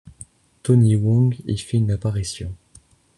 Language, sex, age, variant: French, male, under 19, Français de métropole